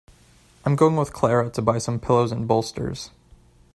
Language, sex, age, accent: English, male, 19-29, United States English